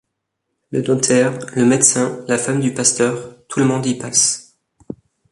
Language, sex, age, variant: French, male, 19-29, Français de métropole